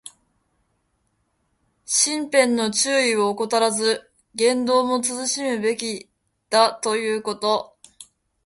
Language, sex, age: Japanese, female, under 19